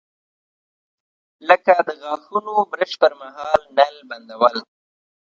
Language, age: Pashto, 19-29